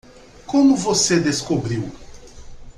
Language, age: Portuguese, 30-39